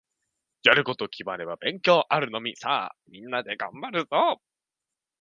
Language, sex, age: Japanese, male, 19-29